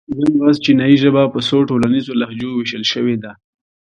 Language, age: Pashto, 19-29